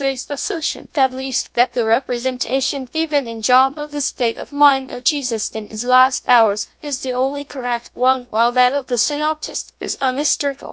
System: TTS, GlowTTS